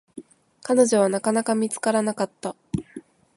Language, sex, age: Japanese, female, 19-29